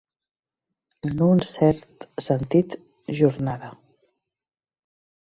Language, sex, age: Catalan, female, 40-49